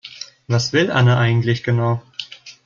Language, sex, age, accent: German, male, under 19, Deutschland Deutsch